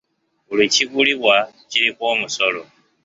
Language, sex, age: Ganda, male, 19-29